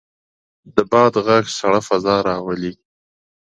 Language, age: Pashto, 30-39